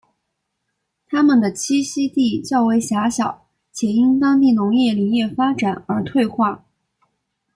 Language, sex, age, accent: Chinese, female, 19-29, 出生地：四川省